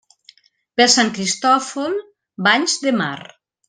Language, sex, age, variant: Catalan, female, 50-59, Central